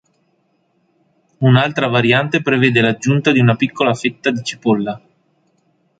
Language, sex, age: Italian, male, 30-39